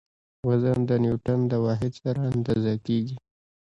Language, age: Pashto, 19-29